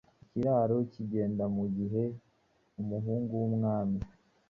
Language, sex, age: Kinyarwanda, male, 19-29